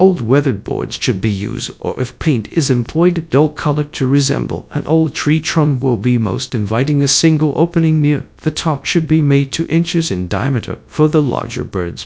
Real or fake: fake